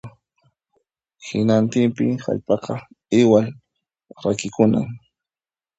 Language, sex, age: Puno Quechua, male, 30-39